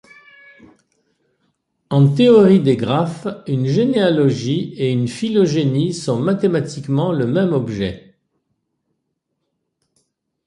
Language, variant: French, Français de métropole